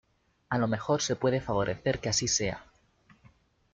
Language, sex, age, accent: Spanish, male, 19-29, España: Sur peninsular (Andalucia, Extremadura, Murcia)